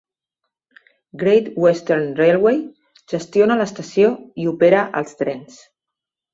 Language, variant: Catalan, Central